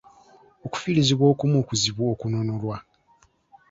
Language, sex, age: Ganda, male, 19-29